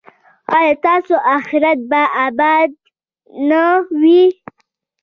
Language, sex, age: Pashto, female, under 19